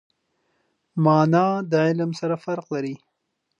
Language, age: Pashto, 19-29